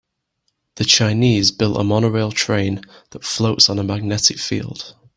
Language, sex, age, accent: English, male, 19-29, England English